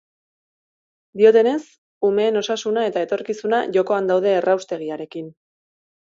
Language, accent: Basque, Erdialdekoa edo Nafarra (Gipuzkoa, Nafarroa)